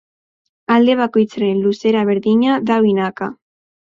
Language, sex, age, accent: Basque, female, under 19, Mendebalekoa (Araba, Bizkaia, Gipuzkoako mendebaleko herri batzuk)